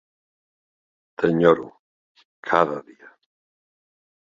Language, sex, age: Catalan, male, 60-69